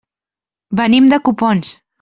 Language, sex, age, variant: Catalan, female, 19-29, Central